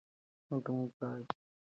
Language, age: Pashto, 19-29